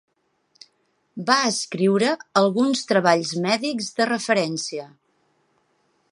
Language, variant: Catalan, Central